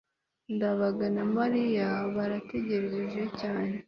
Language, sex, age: Kinyarwanda, female, 19-29